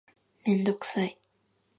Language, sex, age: Japanese, female, 19-29